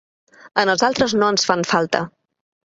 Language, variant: Catalan, Balear